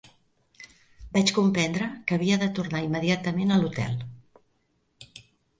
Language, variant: Catalan, Central